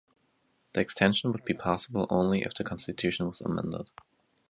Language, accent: English, United States English